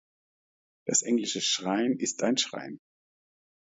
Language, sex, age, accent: German, male, 50-59, Deutschland Deutsch